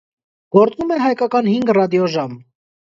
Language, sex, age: Armenian, male, 19-29